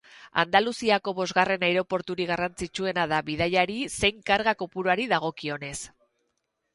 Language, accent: Basque, Erdialdekoa edo Nafarra (Gipuzkoa, Nafarroa)